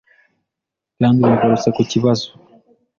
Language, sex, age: Kinyarwanda, male, 19-29